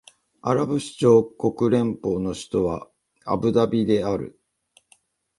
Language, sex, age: Japanese, male, 40-49